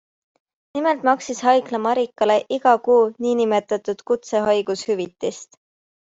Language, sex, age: Estonian, female, 19-29